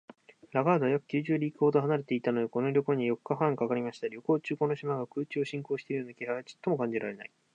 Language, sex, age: Japanese, male, 19-29